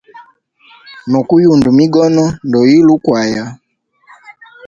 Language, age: Hemba, 19-29